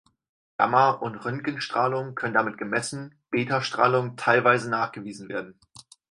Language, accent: German, Deutschland Deutsch